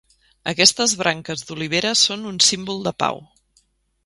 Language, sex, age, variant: Catalan, female, 40-49, Central